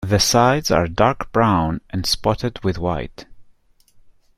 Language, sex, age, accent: English, male, 30-39, England English